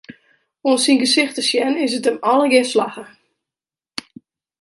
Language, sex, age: Western Frisian, female, 40-49